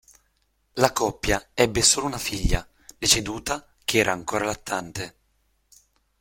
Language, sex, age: Italian, male, 19-29